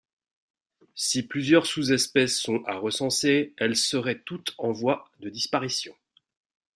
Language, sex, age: French, male, 40-49